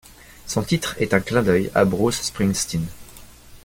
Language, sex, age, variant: French, male, 19-29, Français de métropole